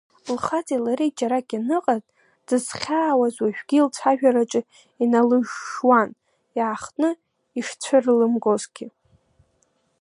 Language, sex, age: Abkhazian, female, 19-29